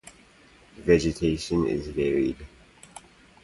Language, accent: English, United States English